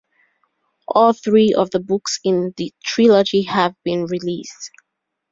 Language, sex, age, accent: English, female, 19-29, England English